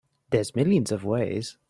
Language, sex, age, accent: English, male, 19-29, England English